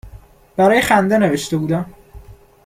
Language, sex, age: Persian, male, under 19